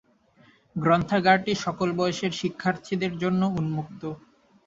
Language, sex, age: Bengali, male, 19-29